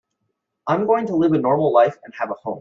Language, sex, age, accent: English, male, 19-29, United States English